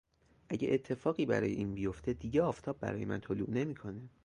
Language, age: Persian, 19-29